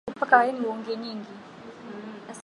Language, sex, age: Swahili, female, 19-29